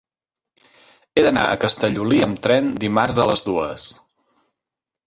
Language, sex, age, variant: Catalan, male, 19-29, Central